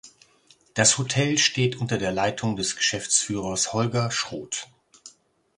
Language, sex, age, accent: German, male, 60-69, Deutschland Deutsch